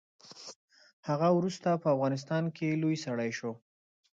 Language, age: Pashto, 30-39